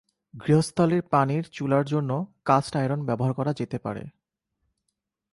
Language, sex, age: Bengali, male, 19-29